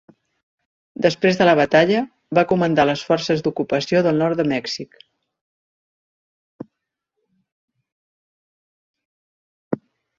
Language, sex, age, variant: Catalan, female, 60-69, Central